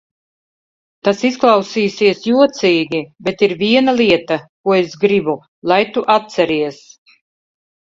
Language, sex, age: Latvian, female, 50-59